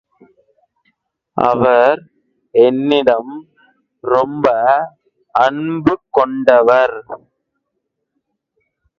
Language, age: Tamil, 19-29